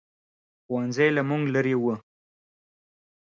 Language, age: Pashto, 19-29